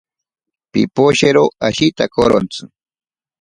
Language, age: Ashéninka Perené, 40-49